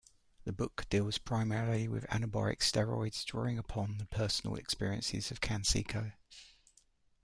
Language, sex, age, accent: English, male, 50-59, England English